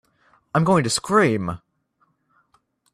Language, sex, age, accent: English, male, under 19, United States English